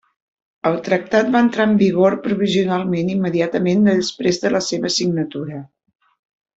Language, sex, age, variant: Catalan, female, 50-59, Central